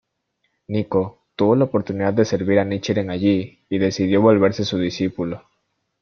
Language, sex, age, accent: Spanish, male, under 19, Andino-Pacífico: Colombia, Perú, Ecuador, oeste de Bolivia y Venezuela andina